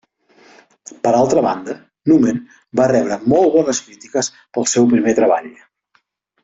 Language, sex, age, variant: Catalan, male, 50-59, Central